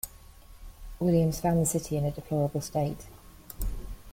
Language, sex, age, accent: English, female, 30-39, England English